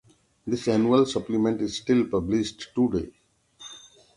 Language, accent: English, India and South Asia (India, Pakistan, Sri Lanka)